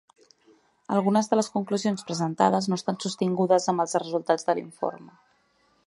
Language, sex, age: Catalan, female, 19-29